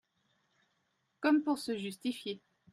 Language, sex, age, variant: French, female, 30-39, Français de métropole